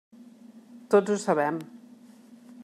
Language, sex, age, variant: Catalan, female, 40-49, Central